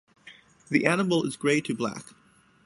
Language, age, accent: English, 19-29, United States English